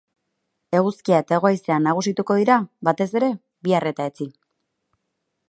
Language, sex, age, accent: Basque, female, 30-39, Erdialdekoa edo Nafarra (Gipuzkoa, Nafarroa)